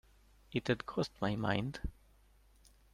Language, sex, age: English, male, 30-39